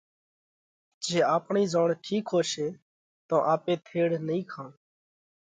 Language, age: Parkari Koli, 19-29